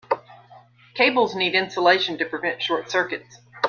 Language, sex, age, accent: English, female, 50-59, United States English